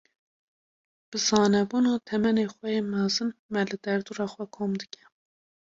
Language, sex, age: Kurdish, female, 19-29